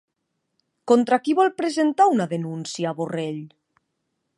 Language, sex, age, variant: Catalan, female, 19-29, Nord-Occidental